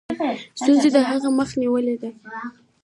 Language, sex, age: Pashto, female, 30-39